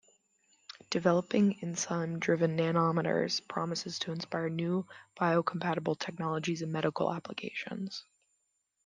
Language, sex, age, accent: English, female, 19-29, United States English